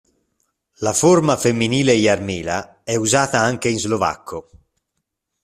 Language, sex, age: Italian, male, 40-49